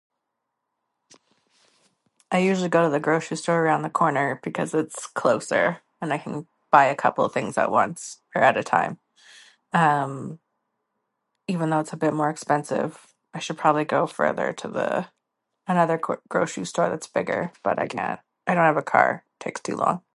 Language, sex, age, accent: English, female, 40-49, Canadian English